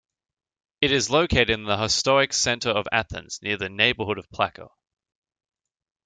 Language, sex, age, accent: English, male, 19-29, Australian English